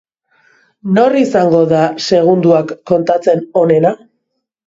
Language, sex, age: Basque, female, 40-49